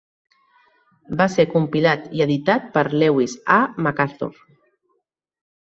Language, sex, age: Catalan, female, 30-39